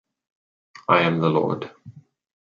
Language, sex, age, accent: English, male, 19-29, Southern African (South Africa, Zimbabwe, Namibia)